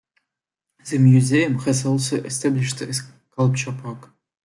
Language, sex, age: English, male, 19-29